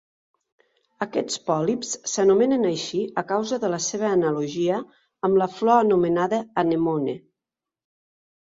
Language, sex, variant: Catalan, female, Nord-Occidental